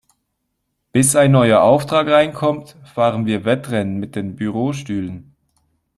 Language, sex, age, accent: German, male, 30-39, Schweizerdeutsch